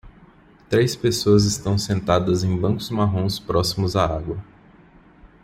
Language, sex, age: Portuguese, male, 19-29